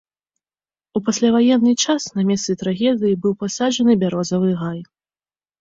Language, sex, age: Belarusian, female, 19-29